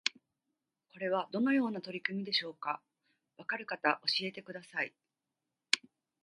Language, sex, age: Japanese, female, 30-39